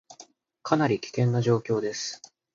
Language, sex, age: Japanese, male, 19-29